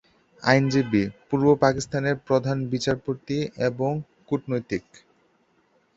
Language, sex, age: Bengali, male, 19-29